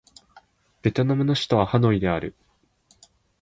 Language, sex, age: Japanese, male, 19-29